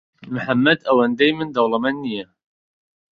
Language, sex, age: Central Kurdish, male, 30-39